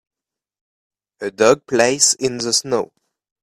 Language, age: English, 19-29